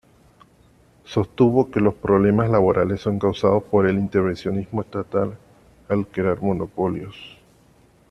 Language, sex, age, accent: Spanish, male, 30-39, Caribe: Cuba, Venezuela, Puerto Rico, República Dominicana, Panamá, Colombia caribeña, México caribeño, Costa del golfo de México